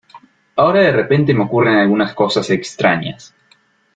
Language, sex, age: Spanish, male, 19-29